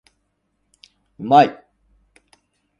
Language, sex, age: Japanese, male, 60-69